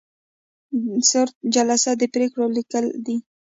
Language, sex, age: Pashto, female, 19-29